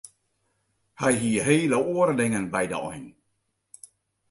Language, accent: Western Frisian, Klaaifrysk